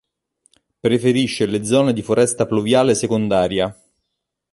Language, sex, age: Italian, male, 40-49